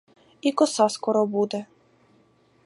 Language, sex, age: Ukrainian, female, 19-29